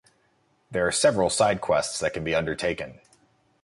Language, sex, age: English, male, 19-29